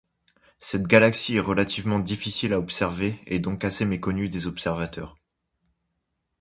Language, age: French, 19-29